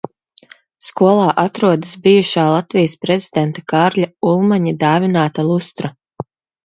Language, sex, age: Latvian, female, 30-39